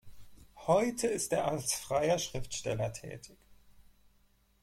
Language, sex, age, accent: German, male, 40-49, Deutschland Deutsch